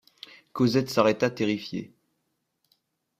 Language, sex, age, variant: French, male, 19-29, Français de métropole